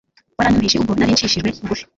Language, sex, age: Kinyarwanda, female, 19-29